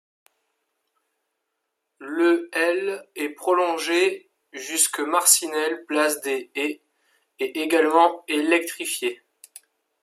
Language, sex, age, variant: French, male, 30-39, Français de métropole